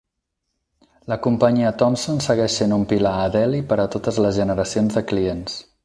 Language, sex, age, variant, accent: Catalan, male, 30-39, Central, central